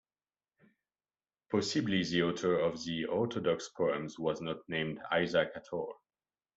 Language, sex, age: English, male, 30-39